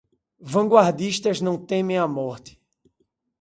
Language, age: Portuguese, 40-49